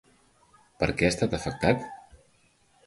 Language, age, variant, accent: Catalan, 40-49, Central, central